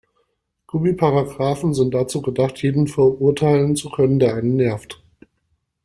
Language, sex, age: German, female, 30-39